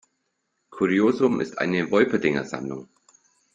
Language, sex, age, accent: German, male, 40-49, Deutschland Deutsch